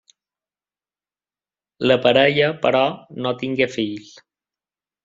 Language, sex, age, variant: Catalan, male, 30-39, Balear